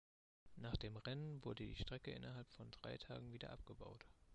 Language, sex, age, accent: German, male, 30-39, Deutschland Deutsch